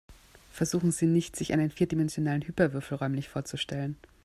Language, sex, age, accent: German, female, 30-39, Österreichisches Deutsch